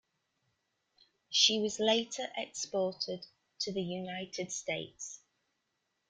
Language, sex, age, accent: English, female, 40-49, England English